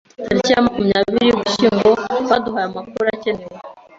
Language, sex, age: Kinyarwanda, female, 19-29